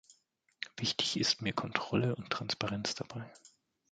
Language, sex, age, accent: German, male, 40-49, Deutschland Deutsch